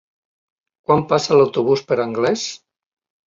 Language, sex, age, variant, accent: Catalan, male, 60-69, Nord-Occidental, nord-occidental